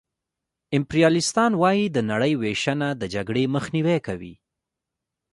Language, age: Pashto, 19-29